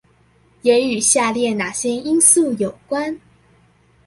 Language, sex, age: Chinese, female, under 19